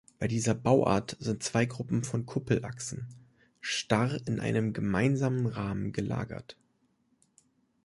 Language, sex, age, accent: German, male, 30-39, Deutschland Deutsch